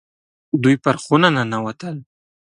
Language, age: Pashto, 19-29